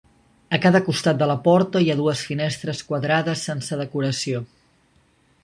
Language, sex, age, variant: Catalan, male, 19-29, Nord-Occidental